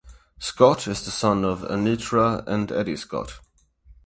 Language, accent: English, United States English; England English